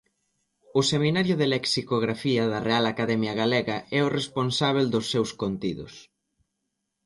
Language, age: Galician, 19-29